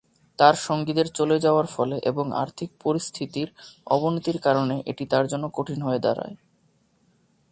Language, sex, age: Bengali, male, 19-29